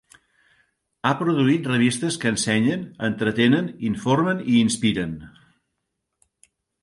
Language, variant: Catalan, Central